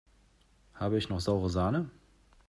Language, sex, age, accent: German, male, 30-39, Deutschland Deutsch